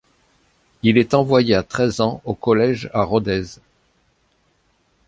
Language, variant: French, Français de métropole